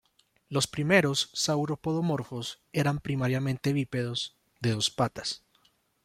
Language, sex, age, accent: Spanish, male, 19-29, Andino-Pacífico: Colombia, Perú, Ecuador, oeste de Bolivia y Venezuela andina